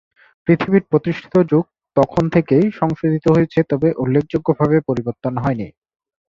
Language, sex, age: Bengali, male, 19-29